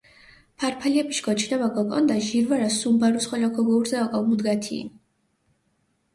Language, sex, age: Mingrelian, female, 19-29